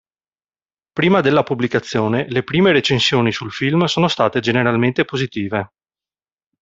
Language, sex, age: Italian, male, 40-49